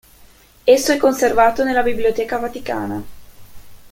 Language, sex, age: Italian, female, 19-29